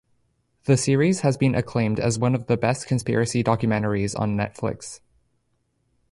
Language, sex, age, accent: English, male, under 19, Canadian English